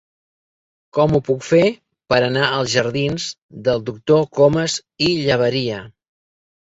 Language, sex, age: Catalan, male, 60-69